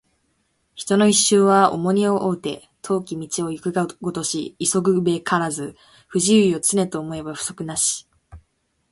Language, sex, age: Japanese, female, under 19